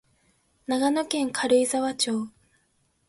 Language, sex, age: Japanese, female, 19-29